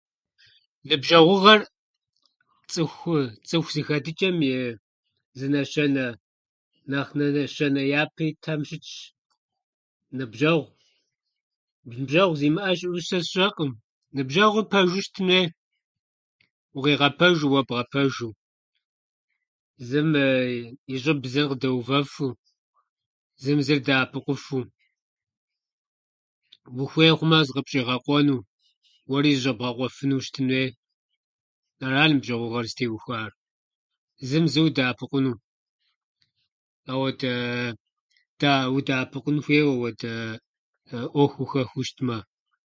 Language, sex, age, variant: Kabardian, male, 50-59, Адыгэбзэ (Къэбэрдей, Кирил, псоми зэдай)